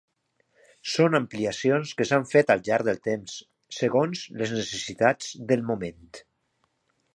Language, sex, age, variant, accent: Catalan, male, 50-59, Valencià central, valencià